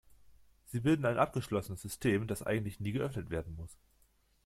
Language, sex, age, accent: German, male, 19-29, Deutschland Deutsch